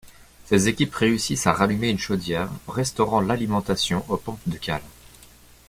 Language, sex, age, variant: French, male, 19-29, Français de métropole